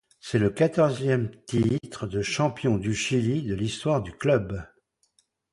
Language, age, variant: French, 70-79, Français de métropole